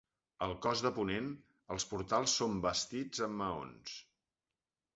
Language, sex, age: Catalan, male, 50-59